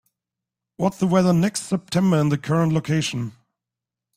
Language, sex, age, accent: English, male, 19-29, United States English